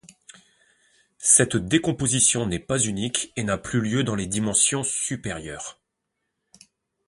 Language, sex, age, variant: French, male, 40-49, Français de métropole